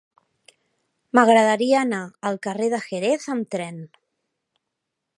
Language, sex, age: Catalan, female, 30-39